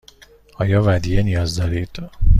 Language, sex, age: Persian, male, 30-39